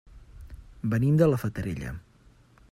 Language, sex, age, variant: Catalan, male, 30-39, Central